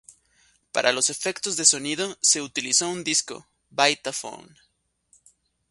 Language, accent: Spanish, México